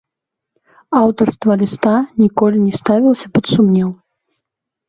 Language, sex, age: Belarusian, female, 19-29